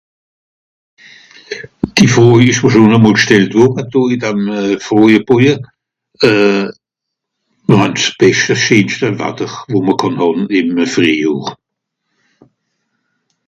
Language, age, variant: Swiss German, 70-79, Nordniederàlemmànisch (Rishoffe, Zàwere, Bùsswìller, Hawenau, Brüemt, Stroossbùri, Molse, Dàmbàch, Schlettstàtt, Pfàlzbùri usw.)